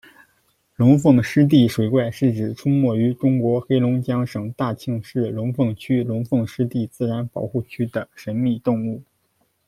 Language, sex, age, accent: Chinese, male, 19-29, 出生地：江苏省